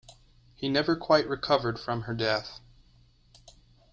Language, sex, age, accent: English, male, 19-29, United States English